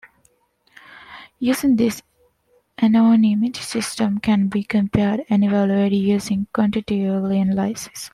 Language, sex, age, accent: English, female, 19-29, India and South Asia (India, Pakistan, Sri Lanka)